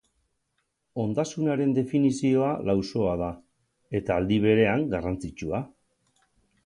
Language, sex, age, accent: Basque, male, 60-69, Mendebalekoa (Araba, Bizkaia, Gipuzkoako mendebaleko herri batzuk)